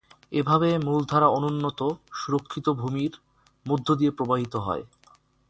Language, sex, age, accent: Bengali, male, 19-29, Bengali